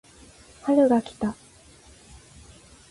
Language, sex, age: Japanese, female, 30-39